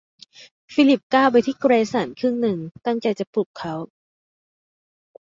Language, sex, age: Thai, female, under 19